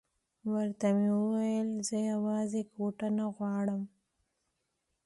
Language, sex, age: Pashto, female, 19-29